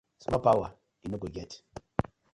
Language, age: Nigerian Pidgin, 40-49